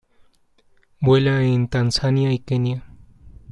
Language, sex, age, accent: Spanish, male, 19-29, Andino-Pacífico: Colombia, Perú, Ecuador, oeste de Bolivia y Venezuela andina